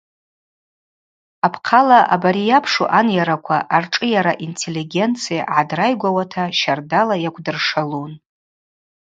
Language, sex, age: Abaza, female, 40-49